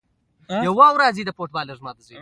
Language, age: Pashto, under 19